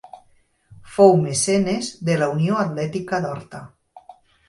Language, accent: Catalan, valencià